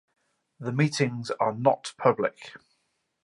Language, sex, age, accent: English, male, 40-49, England English